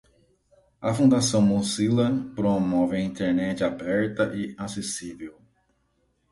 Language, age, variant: Portuguese, 40-49, Portuguese (Brasil)